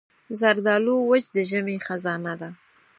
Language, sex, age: Pashto, female, 30-39